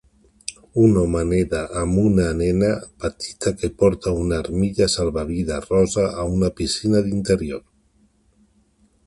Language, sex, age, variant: Catalan, male, 40-49, Central